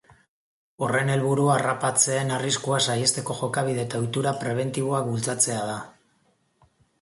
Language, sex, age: Basque, male, 50-59